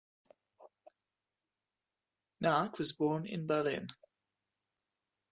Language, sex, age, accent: English, male, 30-39, England English